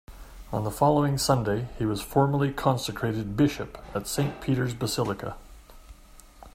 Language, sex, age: English, male, 60-69